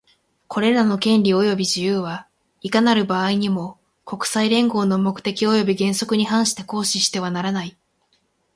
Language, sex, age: Japanese, female, 19-29